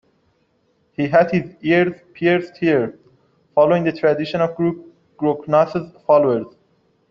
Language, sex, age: English, male, 19-29